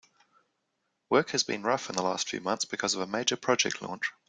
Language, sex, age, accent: English, male, 19-29, New Zealand English